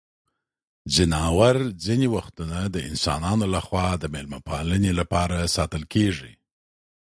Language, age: Pashto, 50-59